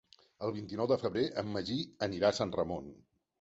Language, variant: Catalan, Central